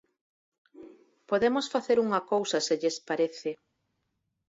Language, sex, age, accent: Galician, female, 50-59, Normativo (estándar)